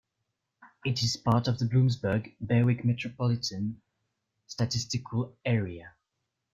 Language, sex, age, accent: English, male, 19-29, England English